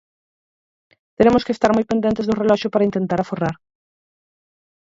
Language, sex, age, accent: Galician, female, 30-39, Central (gheada)